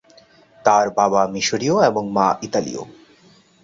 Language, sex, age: Bengali, male, 30-39